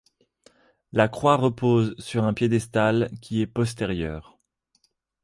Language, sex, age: French, male, 30-39